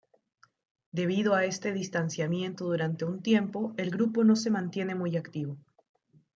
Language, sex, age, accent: Spanish, female, 19-29, Andino-Pacífico: Colombia, Perú, Ecuador, oeste de Bolivia y Venezuela andina